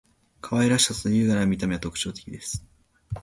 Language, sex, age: Japanese, male, 19-29